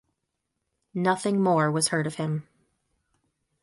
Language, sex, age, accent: English, female, 30-39, United States English